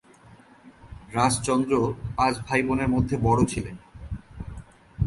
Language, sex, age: Bengali, male, 30-39